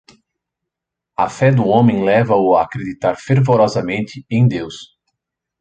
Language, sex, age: Portuguese, male, 30-39